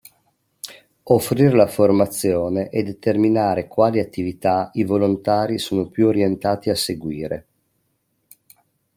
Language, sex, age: Italian, male, 50-59